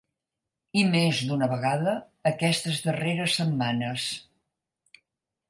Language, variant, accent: Catalan, Central, central